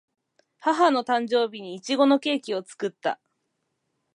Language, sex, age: Japanese, female, 19-29